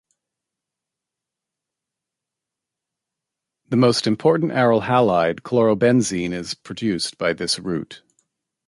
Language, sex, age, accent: English, male, 50-59, United States English